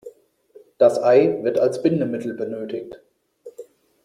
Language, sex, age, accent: German, male, 30-39, Deutschland Deutsch